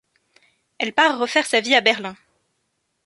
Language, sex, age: French, female, 19-29